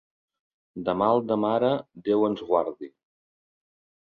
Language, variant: Catalan, Central